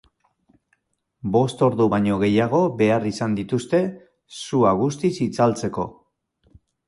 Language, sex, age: Basque, male, 40-49